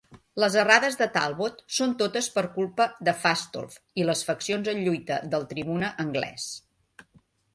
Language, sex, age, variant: Catalan, female, 50-59, Central